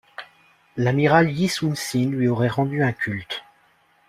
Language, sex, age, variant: French, male, 30-39, Français de métropole